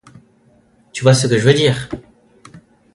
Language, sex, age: French, male, under 19